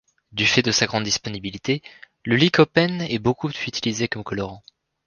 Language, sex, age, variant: French, male, 19-29, Français de métropole